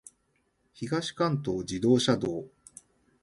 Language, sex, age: Japanese, male, 40-49